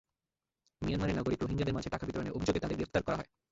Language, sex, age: Bengali, male, 19-29